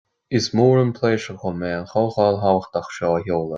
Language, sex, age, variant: Irish, male, 30-39, Gaeilge Chonnacht